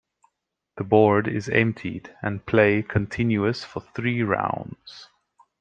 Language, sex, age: English, male, 19-29